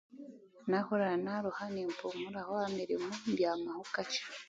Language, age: Chiga, 19-29